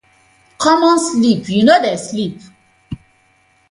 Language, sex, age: Nigerian Pidgin, female, 40-49